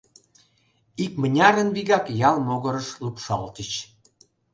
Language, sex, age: Mari, male, 50-59